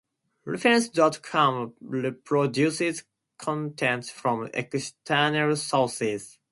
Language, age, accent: English, 19-29, United States English